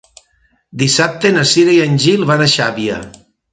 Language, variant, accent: Catalan, Valencià meridional, valencià